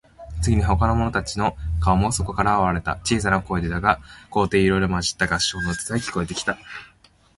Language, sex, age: Japanese, male, 19-29